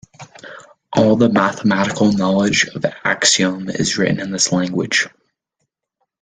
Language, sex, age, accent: English, male, under 19, United States English